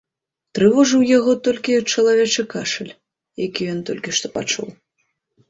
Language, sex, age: Belarusian, female, under 19